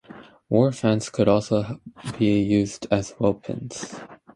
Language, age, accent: English, 19-29, United States English